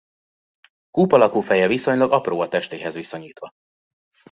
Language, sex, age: Hungarian, male, 30-39